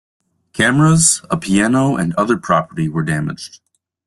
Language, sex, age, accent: English, male, 19-29, United States English